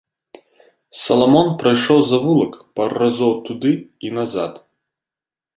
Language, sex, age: Belarusian, male, 19-29